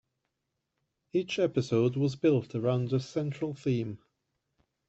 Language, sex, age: English, male, 30-39